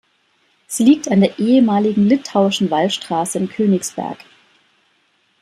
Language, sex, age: German, female, 30-39